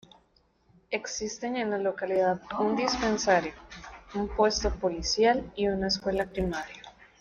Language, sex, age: Spanish, female, 19-29